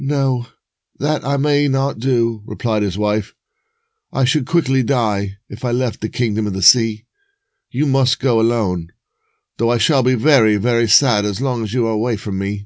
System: none